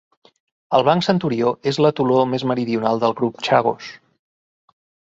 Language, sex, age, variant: Catalan, male, 40-49, Central